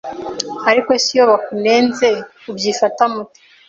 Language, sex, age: Kinyarwanda, female, 19-29